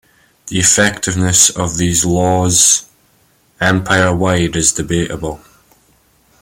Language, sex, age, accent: English, male, under 19, Scottish English